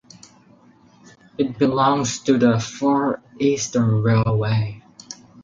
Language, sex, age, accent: English, male, under 19, United States English